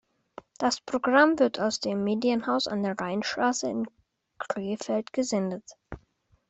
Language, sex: German, male